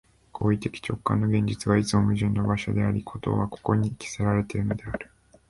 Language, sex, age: Japanese, male, 19-29